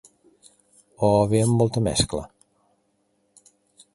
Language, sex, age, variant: Catalan, male, 60-69, Central